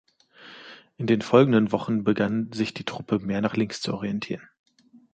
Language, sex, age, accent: German, male, 30-39, Deutschland Deutsch